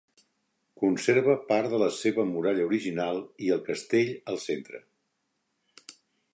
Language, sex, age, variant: Catalan, male, 60-69, Central